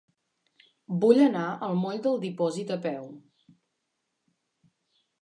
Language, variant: Catalan, Central